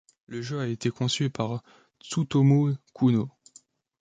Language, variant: French, Français de métropole